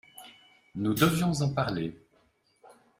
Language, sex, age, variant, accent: French, male, 50-59, Français d'Europe, Français de Suisse